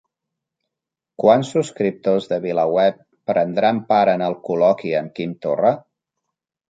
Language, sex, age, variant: Catalan, male, 40-49, Central